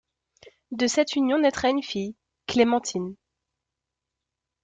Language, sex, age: French, female, 19-29